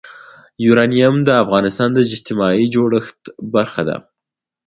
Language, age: Pashto, 19-29